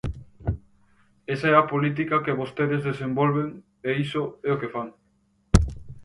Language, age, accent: Galician, under 19, Atlántico (seseo e gheada)